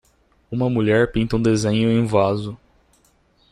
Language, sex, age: Portuguese, male, 19-29